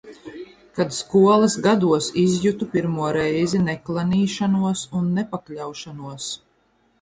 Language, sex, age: Latvian, female, 30-39